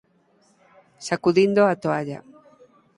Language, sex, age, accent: Galician, female, 50-59, Normativo (estándar)